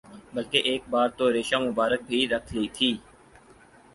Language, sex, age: Urdu, male, 19-29